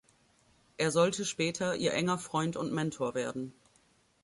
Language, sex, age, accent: German, female, 19-29, Deutschland Deutsch